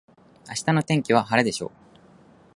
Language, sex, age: Japanese, male, 19-29